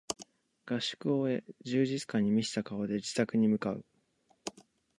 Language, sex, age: Japanese, male, 19-29